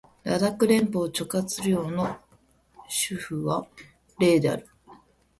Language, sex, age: Japanese, female, under 19